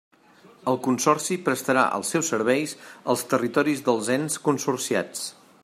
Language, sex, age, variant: Catalan, male, 50-59, Central